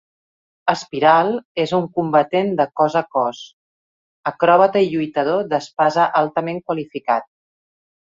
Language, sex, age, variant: Catalan, female, 40-49, Central